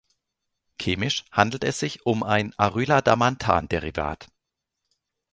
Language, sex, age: German, male, 40-49